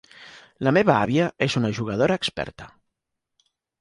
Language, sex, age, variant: Catalan, male, 40-49, Central